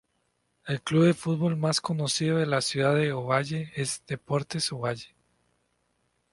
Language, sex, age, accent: Spanish, male, 30-39, América central